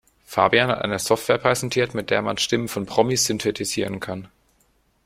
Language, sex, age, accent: German, male, under 19, Deutschland Deutsch